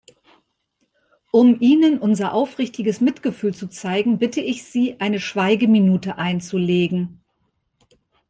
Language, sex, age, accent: German, female, 50-59, Deutschland Deutsch